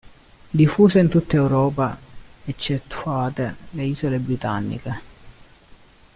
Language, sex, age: Italian, male, 19-29